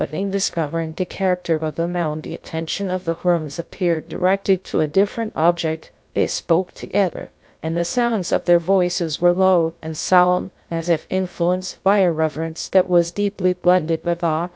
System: TTS, GlowTTS